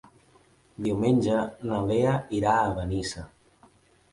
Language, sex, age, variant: Catalan, male, 30-39, Central